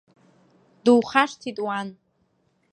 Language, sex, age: Abkhazian, female, under 19